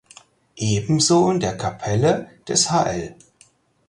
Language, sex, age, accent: German, male, 30-39, Deutschland Deutsch